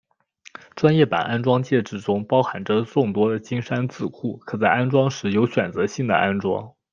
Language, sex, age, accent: Chinese, male, 19-29, 出生地：浙江省